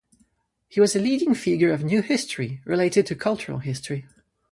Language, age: English, 19-29